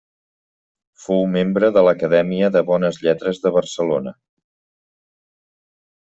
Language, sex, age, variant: Catalan, male, 40-49, Central